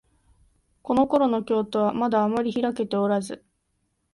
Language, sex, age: Japanese, female, 19-29